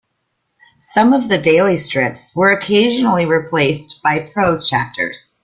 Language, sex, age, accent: English, female, 40-49, United States English